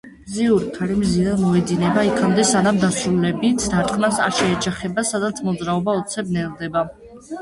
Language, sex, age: Georgian, female, under 19